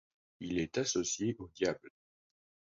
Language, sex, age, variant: French, male, 50-59, Français de métropole